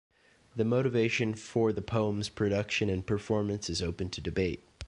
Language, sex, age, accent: English, male, 30-39, United States English